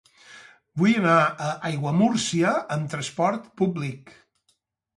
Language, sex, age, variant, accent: Catalan, male, 60-69, Balear, balear